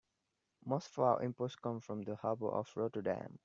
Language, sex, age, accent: English, male, under 19, India and South Asia (India, Pakistan, Sri Lanka)